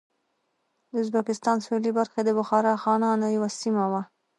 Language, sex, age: Pashto, female, 19-29